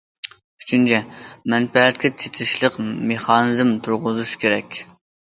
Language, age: Uyghur, 19-29